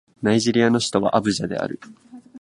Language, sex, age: Japanese, male, 19-29